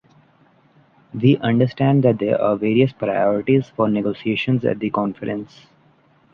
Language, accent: English, India and South Asia (India, Pakistan, Sri Lanka)